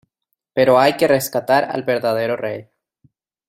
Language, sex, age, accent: Spanish, male, 19-29, Caribe: Cuba, Venezuela, Puerto Rico, República Dominicana, Panamá, Colombia caribeña, México caribeño, Costa del golfo de México